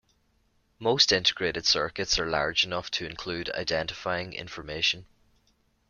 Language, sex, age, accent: English, male, 30-39, Irish English